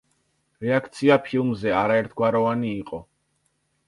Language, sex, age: Georgian, male, under 19